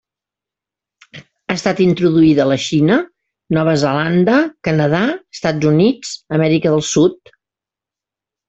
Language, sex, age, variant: Catalan, female, 60-69, Central